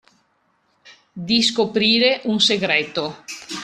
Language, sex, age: Italian, female, 50-59